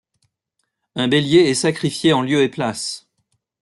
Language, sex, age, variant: French, male, 50-59, Français de métropole